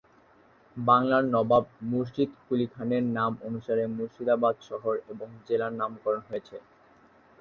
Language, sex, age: Bengali, male, under 19